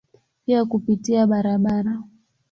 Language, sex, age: Swahili, female, 19-29